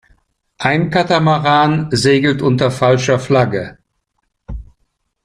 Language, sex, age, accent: German, male, 60-69, Deutschland Deutsch